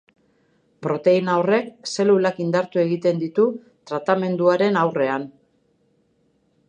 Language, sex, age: Basque, female, 50-59